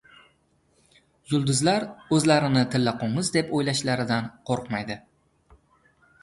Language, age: Uzbek, 19-29